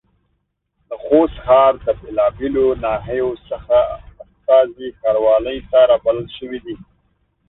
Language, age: Pashto, 30-39